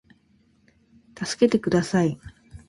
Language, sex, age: Japanese, female, 19-29